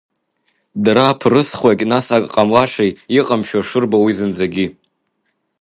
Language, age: Abkhazian, under 19